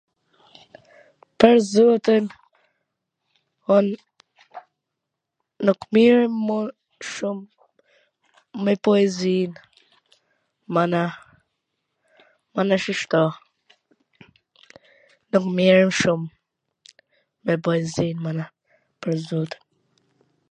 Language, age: Gheg Albanian, under 19